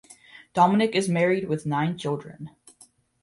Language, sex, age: English, male, under 19